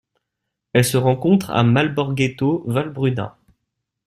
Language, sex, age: French, male, 19-29